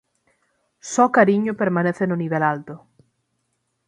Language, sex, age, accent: Galician, female, 19-29, Atlántico (seseo e gheada); Normativo (estándar)